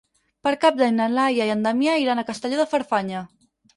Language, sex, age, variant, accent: Catalan, female, 19-29, Central, central